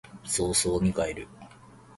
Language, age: Japanese, 19-29